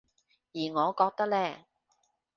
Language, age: Cantonese, 30-39